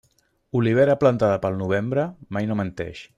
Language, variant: Catalan, Central